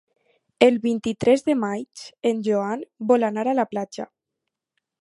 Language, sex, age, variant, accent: Catalan, female, under 19, Alacantí, valencià